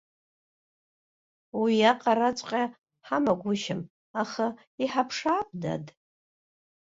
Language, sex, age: Abkhazian, female, 60-69